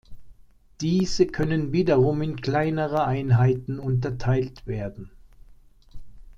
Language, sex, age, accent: German, male, 60-69, Deutschland Deutsch